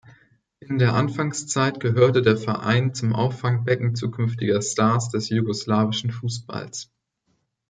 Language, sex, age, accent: German, male, 19-29, Deutschland Deutsch